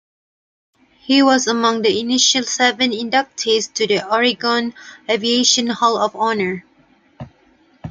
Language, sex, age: English, female, 19-29